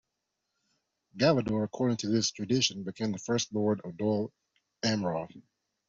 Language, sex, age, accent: English, male, 19-29, United States English